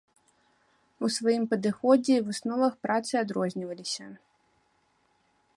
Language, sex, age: Belarusian, female, 19-29